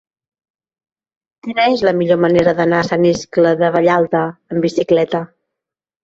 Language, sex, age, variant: Catalan, female, 30-39, Central